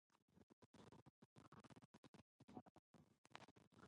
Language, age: English, 19-29